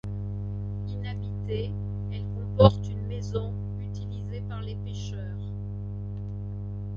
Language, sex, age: French, female, 60-69